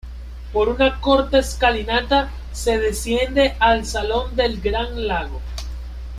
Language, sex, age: Spanish, male, 19-29